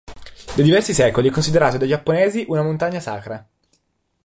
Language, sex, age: Italian, male, under 19